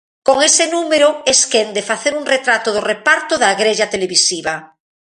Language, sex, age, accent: Galician, female, 40-49, Normativo (estándar)